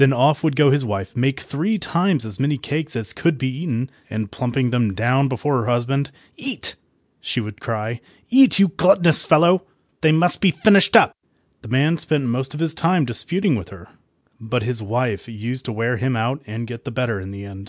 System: none